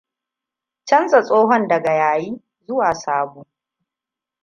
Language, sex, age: Hausa, female, 30-39